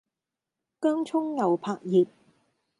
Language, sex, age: Cantonese, female, 40-49